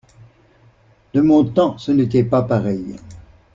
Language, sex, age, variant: French, male, 60-69, Français de métropole